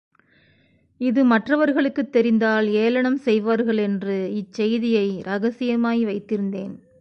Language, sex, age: Tamil, female, 40-49